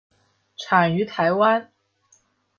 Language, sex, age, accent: Chinese, female, 19-29, 出生地：上海市